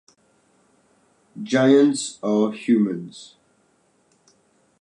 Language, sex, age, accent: English, male, 19-29, United States English